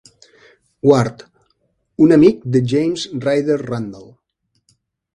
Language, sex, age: Catalan, male, 50-59